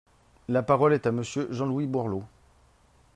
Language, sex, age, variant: French, male, 30-39, Français de métropole